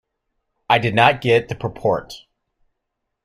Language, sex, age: English, male, 40-49